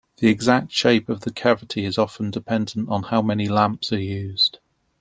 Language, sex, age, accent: English, male, 30-39, England English